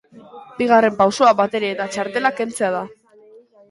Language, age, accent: Basque, under 19, Mendebalekoa (Araba, Bizkaia, Gipuzkoako mendebaleko herri batzuk)